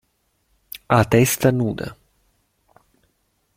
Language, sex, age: Italian, male, 30-39